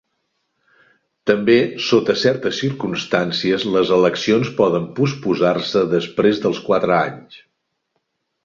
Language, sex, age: Catalan, male, 60-69